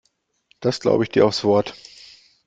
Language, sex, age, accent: German, male, 40-49, Deutschland Deutsch